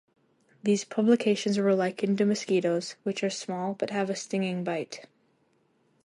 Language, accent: English, United States English